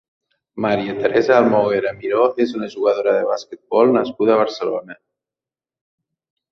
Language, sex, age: Catalan, male, under 19